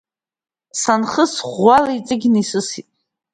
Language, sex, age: Abkhazian, female, 30-39